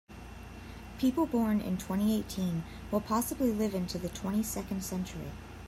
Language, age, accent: English, 19-29, United States English